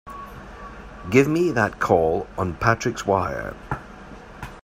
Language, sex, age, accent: English, male, 60-69, Scottish English